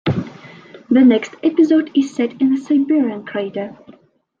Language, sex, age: English, female, under 19